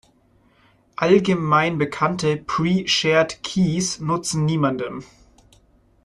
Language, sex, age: German, male, 19-29